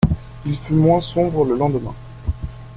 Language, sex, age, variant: French, male, 19-29, Français de métropole